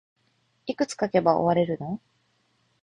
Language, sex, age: Japanese, female, 30-39